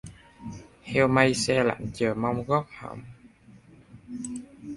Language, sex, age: Vietnamese, male, 19-29